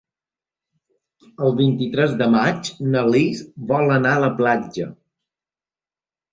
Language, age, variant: Catalan, 19-29, Balear